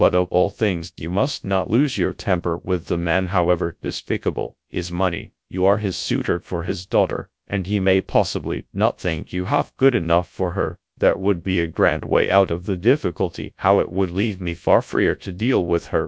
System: TTS, GradTTS